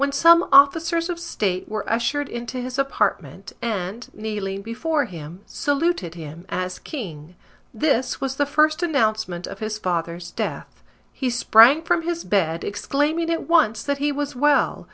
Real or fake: real